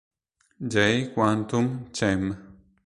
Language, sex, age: Italian, male, 19-29